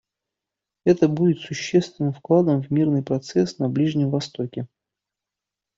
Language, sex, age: Russian, male, 30-39